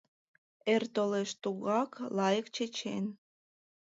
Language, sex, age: Mari, female, 19-29